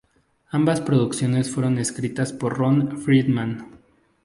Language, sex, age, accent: Spanish, male, 19-29, México